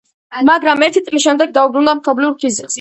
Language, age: Georgian, 30-39